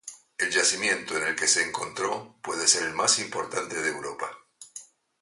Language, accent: Spanish, Rioplatense: Argentina, Uruguay, este de Bolivia, Paraguay